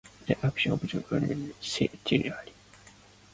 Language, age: English, 19-29